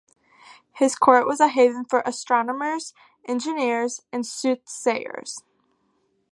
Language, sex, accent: English, female, United States English